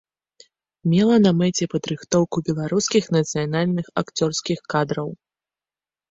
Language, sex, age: Belarusian, female, 19-29